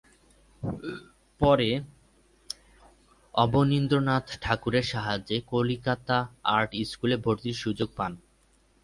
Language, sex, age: Bengali, male, 19-29